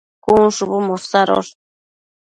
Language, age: Matsés, 19-29